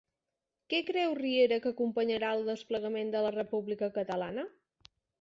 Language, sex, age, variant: Catalan, female, 30-39, Central